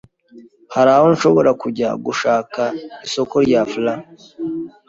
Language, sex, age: Kinyarwanda, male, 19-29